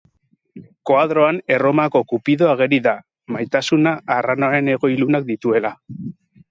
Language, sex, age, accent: Basque, male, 40-49, Erdialdekoa edo Nafarra (Gipuzkoa, Nafarroa)